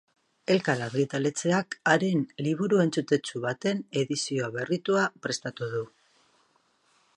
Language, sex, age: Basque, female, 50-59